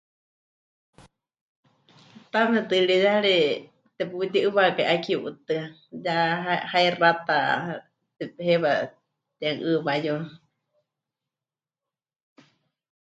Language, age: Huichol, 30-39